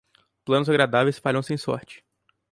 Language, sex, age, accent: Portuguese, male, 19-29, Mineiro